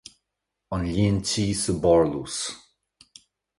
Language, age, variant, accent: Irish, 50-59, Gaeilge Chonnacht, Cainteoir dúchais, Gaeltacht